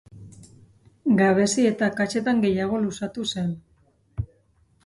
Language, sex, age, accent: Basque, female, 19-29, Mendebalekoa (Araba, Bizkaia, Gipuzkoako mendebaleko herri batzuk)